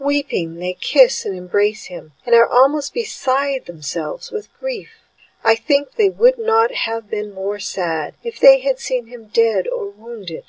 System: none